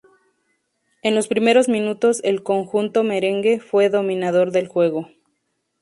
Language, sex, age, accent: Spanish, female, 30-39, México